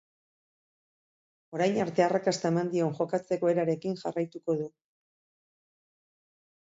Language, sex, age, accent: Basque, female, 40-49, Mendebalekoa (Araba, Bizkaia, Gipuzkoako mendebaleko herri batzuk)